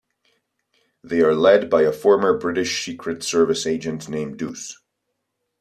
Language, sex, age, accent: English, male, 30-39, United States English